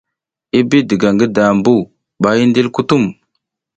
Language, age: South Giziga, 30-39